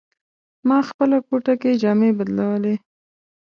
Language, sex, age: Pashto, female, 19-29